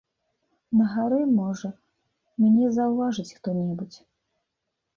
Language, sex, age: Belarusian, female, 30-39